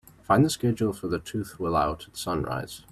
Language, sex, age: English, male, 19-29